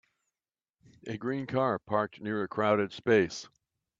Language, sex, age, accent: English, male, 70-79, United States English